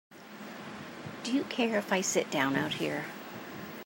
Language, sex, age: English, female, 60-69